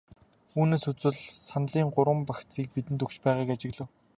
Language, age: Mongolian, 19-29